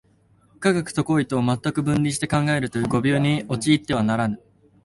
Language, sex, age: Japanese, male, 19-29